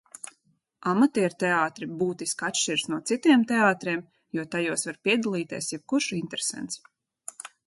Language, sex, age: Latvian, female, 40-49